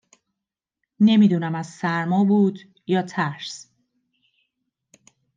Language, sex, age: Persian, female, 40-49